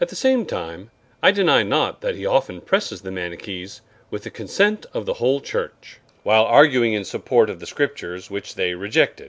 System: none